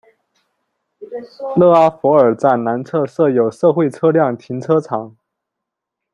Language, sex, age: Chinese, male, 30-39